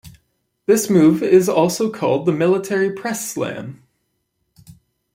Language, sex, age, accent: English, male, 19-29, Canadian English